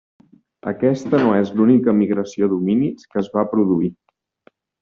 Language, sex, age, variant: Catalan, male, 19-29, Central